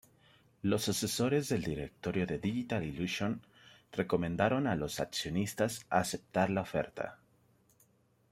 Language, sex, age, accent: Spanish, male, 19-29, México